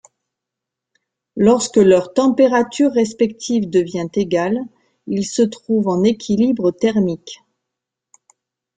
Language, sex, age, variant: French, female, 40-49, Français de métropole